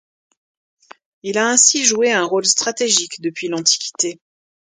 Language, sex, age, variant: French, female, 40-49, Français de métropole